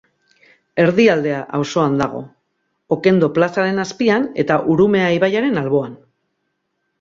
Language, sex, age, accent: Basque, female, 40-49, Mendebalekoa (Araba, Bizkaia, Gipuzkoako mendebaleko herri batzuk)